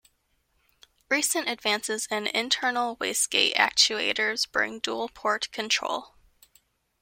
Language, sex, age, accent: English, female, 19-29, United States English